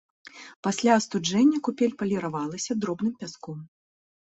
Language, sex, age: Belarusian, female, 30-39